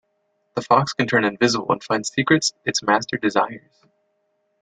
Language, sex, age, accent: English, male, under 19, United States English